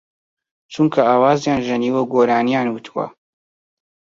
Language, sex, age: Central Kurdish, male, 19-29